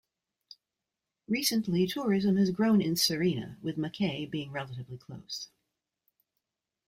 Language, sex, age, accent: English, female, 60-69, United States English